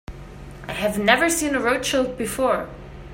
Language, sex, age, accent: English, female, 19-29, England English